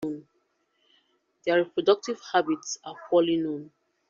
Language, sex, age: English, female, 30-39